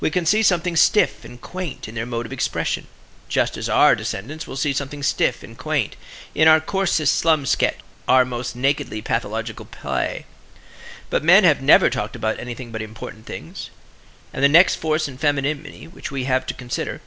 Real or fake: real